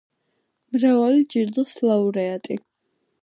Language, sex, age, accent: Georgian, female, under 19, მშვიდი